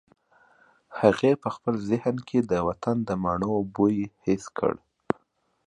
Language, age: Pashto, 19-29